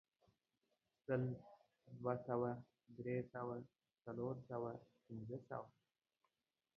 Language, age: Pashto, under 19